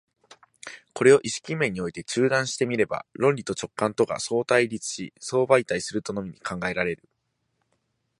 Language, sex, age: Japanese, male, 19-29